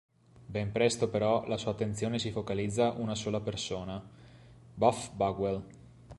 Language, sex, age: Italian, male, 19-29